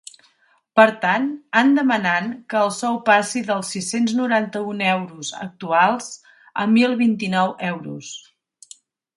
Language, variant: Catalan, Central